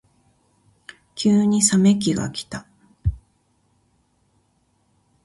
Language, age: Japanese, 30-39